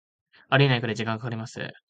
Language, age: Japanese, 19-29